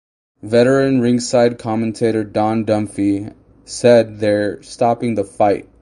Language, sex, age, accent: English, male, 19-29, United States English